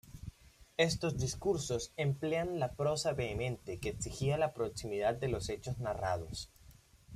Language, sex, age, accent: Spanish, male, 19-29, Caribe: Cuba, Venezuela, Puerto Rico, República Dominicana, Panamá, Colombia caribeña, México caribeño, Costa del golfo de México